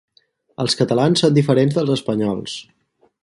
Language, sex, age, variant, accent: Catalan, male, 19-29, Central, central